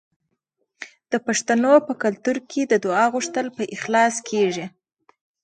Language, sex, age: Pashto, female, 19-29